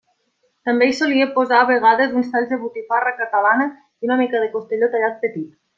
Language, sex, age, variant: Catalan, female, 19-29, Nord-Occidental